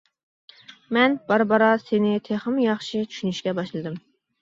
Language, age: Uyghur, 30-39